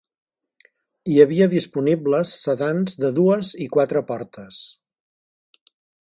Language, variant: Catalan, Central